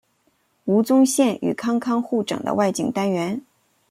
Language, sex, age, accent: Chinese, female, 30-39, 出生地：吉林省